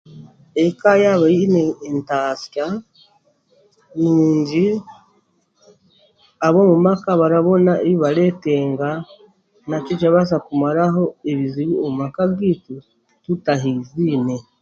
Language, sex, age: Chiga, female, 40-49